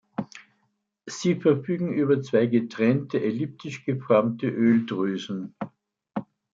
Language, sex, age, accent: German, male, 70-79, Österreichisches Deutsch